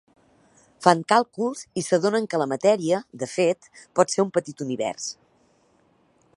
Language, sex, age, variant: Catalan, female, 40-49, Central